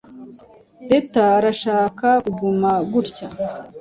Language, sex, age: Kinyarwanda, female, 19-29